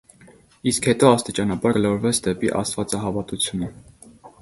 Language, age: Armenian, 19-29